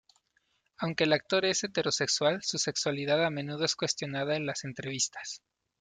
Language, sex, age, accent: Spanish, male, 30-39, México